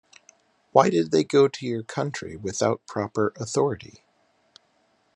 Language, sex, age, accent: English, male, 40-49, United States English